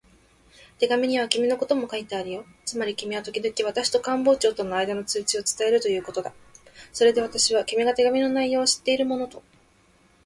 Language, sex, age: Japanese, female, 19-29